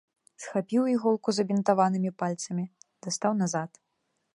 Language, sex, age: Belarusian, female, under 19